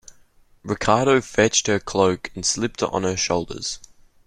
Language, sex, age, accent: English, male, under 19, Australian English